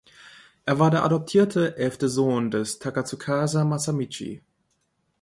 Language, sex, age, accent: German, male, 19-29, Deutschland Deutsch